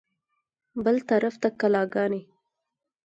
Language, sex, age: Pashto, female, 19-29